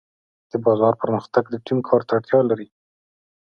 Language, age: Pashto, 30-39